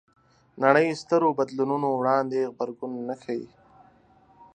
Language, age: Pashto, 19-29